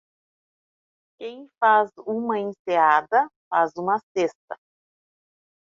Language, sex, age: Portuguese, female, 50-59